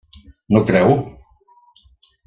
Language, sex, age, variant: Catalan, male, 70-79, Central